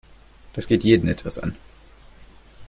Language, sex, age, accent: German, male, 19-29, Deutschland Deutsch